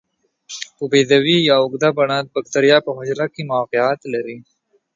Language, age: Pashto, 19-29